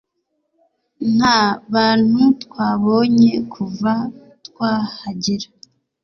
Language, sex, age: Kinyarwanda, female, 40-49